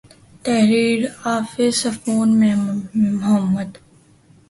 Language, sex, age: Urdu, female, 19-29